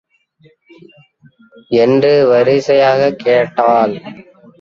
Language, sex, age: Tamil, male, 19-29